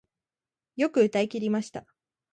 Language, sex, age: Japanese, female, 19-29